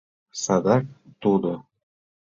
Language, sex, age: Mari, male, 40-49